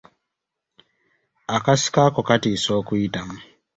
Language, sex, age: Ganda, male, 19-29